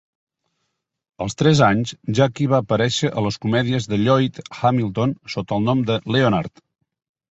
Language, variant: Catalan, Nord-Occidental